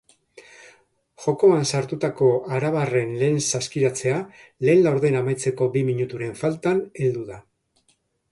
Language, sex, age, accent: Basque, male, 50-59, Mendebalekoa (Araba, Bizkaia, Gipuzkoako mendebaleko herri batzuk)